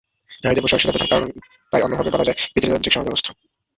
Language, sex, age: Bengali, male, 19-29